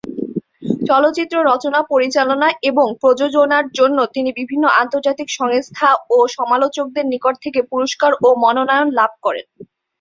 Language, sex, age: Bengali, male, 19-29